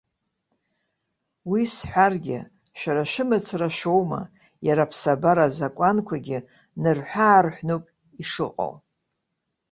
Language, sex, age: Abkhazian, female, 60-69